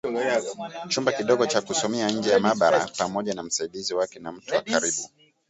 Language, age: Swahili, 30-39